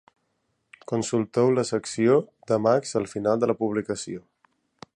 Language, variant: Catalan, Balear